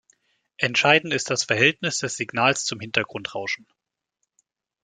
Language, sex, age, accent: German, male, 19-29, Deutschland Deutsch